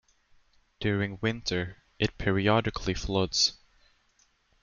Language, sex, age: English, male, 19-29